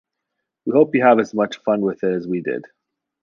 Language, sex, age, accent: English, male, 40-49, Canadian English